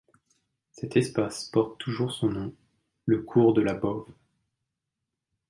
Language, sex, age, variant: French, male, 30-39, Français de métropole